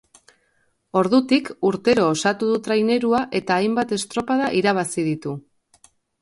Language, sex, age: Basque, female, 30-39